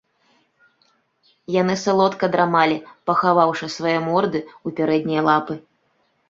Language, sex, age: Belarusian, female, 30-39